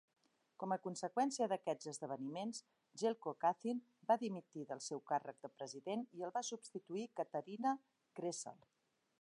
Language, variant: Catalan, Central